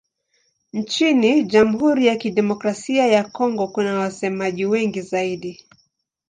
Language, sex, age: Swahili, female, 50-59